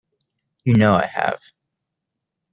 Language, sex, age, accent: English, male, 19-29, United States English